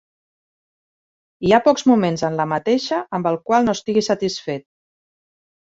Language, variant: Catalan, Central